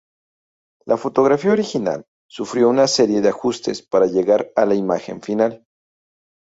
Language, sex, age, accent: Spanish, male, 19-29, México